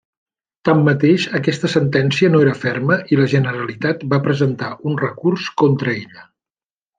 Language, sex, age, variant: Catalan, male, 50-59, Central